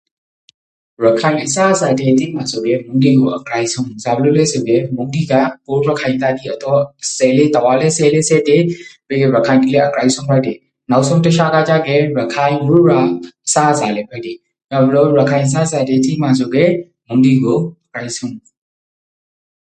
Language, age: Rakhine, under 19